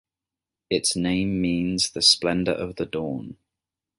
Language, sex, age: English, male, 19-29